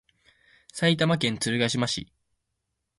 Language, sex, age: Japanese, male, under 19